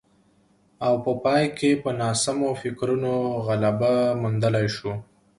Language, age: Pashto, 19-29